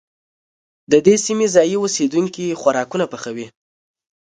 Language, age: Pashto, 19-29